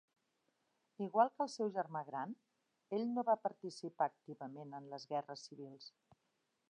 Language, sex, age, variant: Catalan, female, 60-69, Central